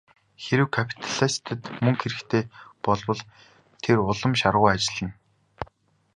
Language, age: Mongolian, 19-29